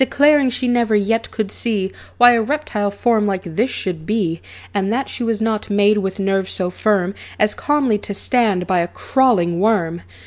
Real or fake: real